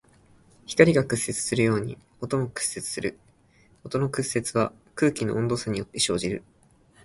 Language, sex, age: Japanese, male, 19-29